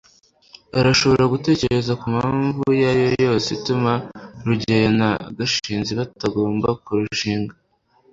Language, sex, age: Kinyarwanda, male, under 19